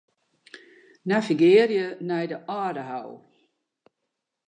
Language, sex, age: Western Frisian, female, 60-69